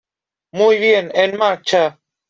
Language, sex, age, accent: Spanish, male, 19-29, Rioplatense: Argentina, Uruguay, este de Bolivia, Paraguay